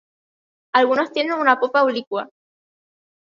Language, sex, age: Spanish, female, 19-29